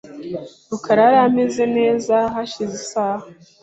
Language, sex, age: Kinyarwanda, female, 19-29